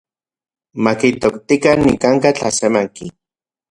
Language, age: Central Puebla Nahuatl, 30-39